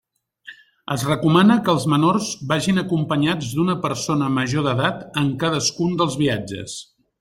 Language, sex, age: Catalan, male, 50-59